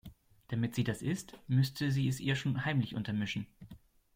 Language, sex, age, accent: German, male, 30-39, Deutschland Deutsch